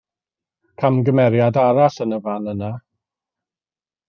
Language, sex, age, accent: Welsh, male, 30-39, Y Deyrnas Unedig Cymraeg